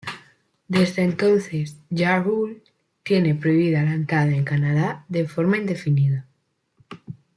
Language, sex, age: Spanish, female, 19-29